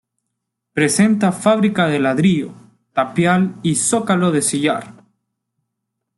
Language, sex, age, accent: Spanish, male, 19-29, América central